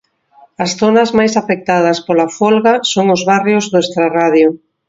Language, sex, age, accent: Galician, female, 50-59, Oriental (común en zona oriental)